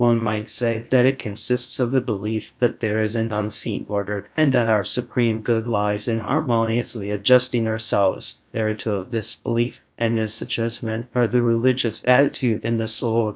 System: TTS, GlowTTS